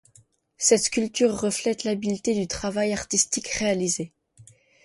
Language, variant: French, Français de métropole